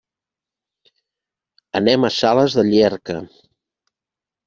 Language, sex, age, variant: Catalan, male, 50-59, Central